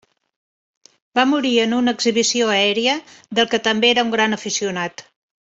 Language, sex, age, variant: Catalan, female, 50-59, Central